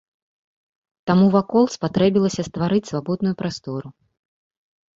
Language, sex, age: Belarusian, female, 30-39